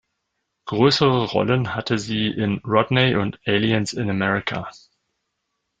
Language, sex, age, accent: German, male, 30-39, Deutschland Deutsch